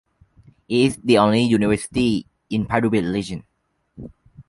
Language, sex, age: English, male, under 19